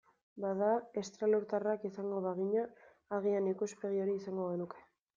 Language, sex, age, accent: Basque, female, 19-29, Mendebalekoa (Araba, Bizkaia, Gipuzkoako mendebaleko herri batzuk)